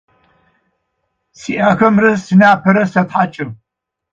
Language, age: Adyghe, 70-79